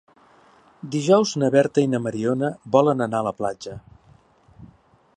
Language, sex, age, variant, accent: Catalan, male, 60-69, Central, central